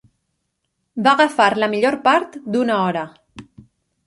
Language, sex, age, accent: Catalan, female, 30-39, valencià